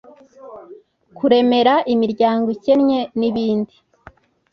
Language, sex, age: Kinyarwanda, female, 40-49